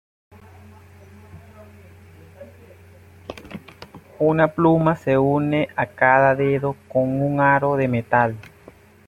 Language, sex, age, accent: Spanish, male, 30-39, Caribe: Cuba, Venezuela, Puerto Rico, República Dominicana, Panamá, Colombia caribeña, México caribeño, Costa del golfo de México